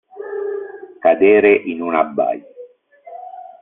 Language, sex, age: Italian, male, 50-59